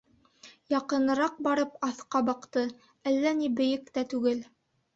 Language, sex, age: Bashkir, female, 19-29